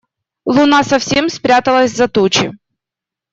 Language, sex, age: Russian, female, 19-29